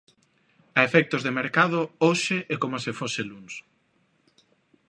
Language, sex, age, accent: Galician, male, 30-39, Neofalante